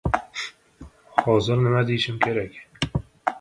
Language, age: Russian, 19-29